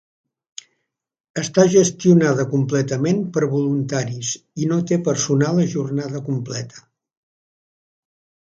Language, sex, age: Catalan, male, 70-79